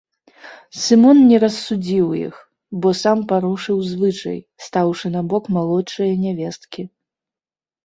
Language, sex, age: Belarusian, female, 30-39